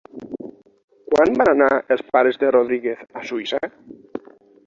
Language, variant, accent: Catalan, Nord-Occidental, nord-occidental; Lleida